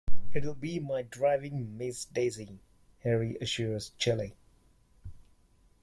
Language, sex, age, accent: English, male, 30-39, India and South Asia (India, Pakistan, Sri Lanka)